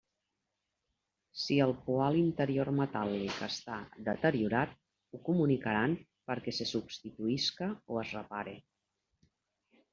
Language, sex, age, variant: Catalan, female, 40-49, Central